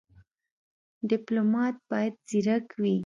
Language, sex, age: Pashto, female, 19-29